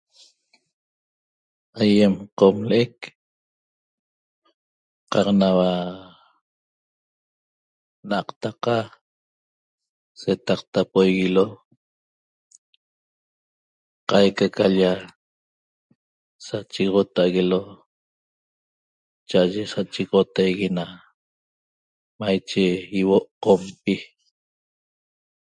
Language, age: Toba, 60-69